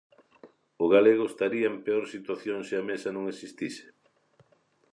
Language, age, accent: Galician, 60-69, Normativo (estándar)